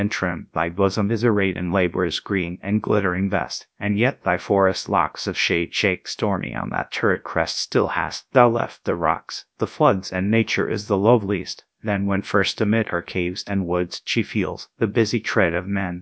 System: TTS, GradTTS